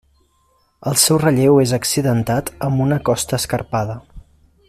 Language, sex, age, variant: Catalan, male, 30-39, Central